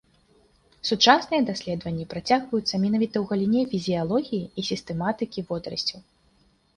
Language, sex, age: Belarusian, female, 30-39